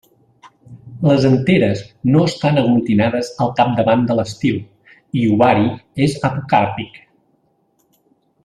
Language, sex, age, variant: Catalan, male, 50-59, Central